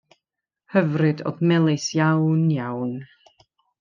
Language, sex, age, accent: Welsh, female, 30-39, Y Deyrnas Unedig Cymraeg